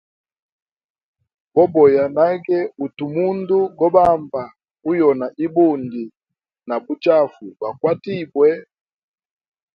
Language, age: Hemba, 40-49